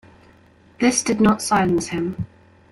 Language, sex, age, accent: English, female, under 19, England English